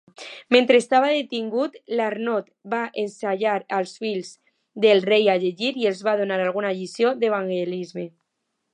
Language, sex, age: Catalan, female, under 19